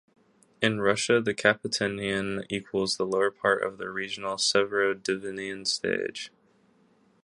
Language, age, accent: English, under 19, United States English